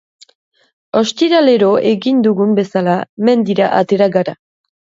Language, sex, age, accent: Basque, female, 19-29, Nafar-lapurtarra edo Zuberotarra (Lapurdi, Nafarroa Beherea, Zuberoa)